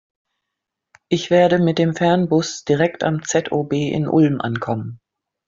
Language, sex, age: German, female, 40-49